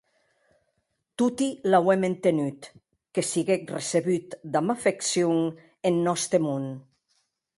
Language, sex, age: Occitan, female, 60-69